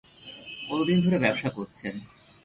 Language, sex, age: Bengali, male, 30-39